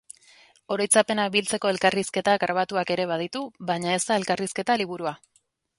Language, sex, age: Basque, female, 30-39